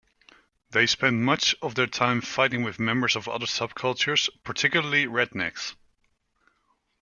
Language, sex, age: English, male, 19-29